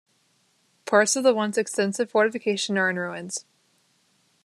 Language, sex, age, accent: English, female, under 19, United States English